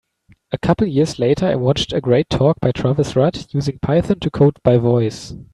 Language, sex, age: English, male, 19-29